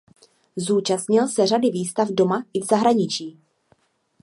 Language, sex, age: Czech, female, 30-39